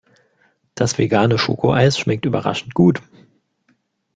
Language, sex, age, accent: German, male, 19-29, Deutschland Deutsch